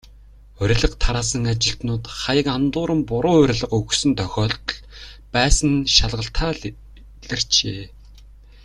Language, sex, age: Mongolian, male, 19-29